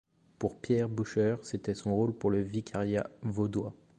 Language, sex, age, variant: French, male, 19-29, Français de métropole